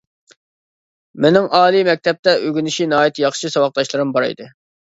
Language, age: Uyghur, 19-29